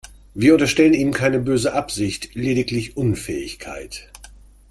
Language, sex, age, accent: German, male, 50-59, Deutschland Deutsch